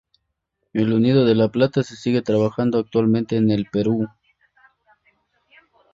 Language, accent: Spanish, México